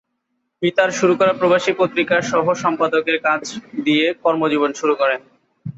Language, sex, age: Bengali, male, 19-29